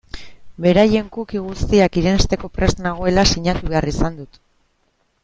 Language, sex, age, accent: Basque, female, 30-39, Mendebalekoa (Araba, Bizkaia, Gipuzkoako mendebaleko herri batzuk)